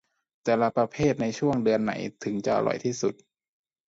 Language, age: Thai, 19-29